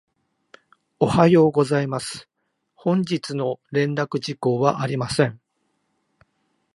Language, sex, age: Japanese, male, 50-59